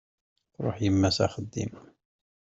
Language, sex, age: Kabyle, male, 50-59